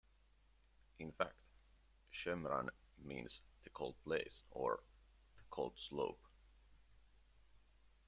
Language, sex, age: English, male, 19-29